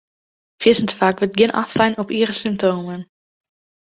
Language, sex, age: Western Frisian, female, under 19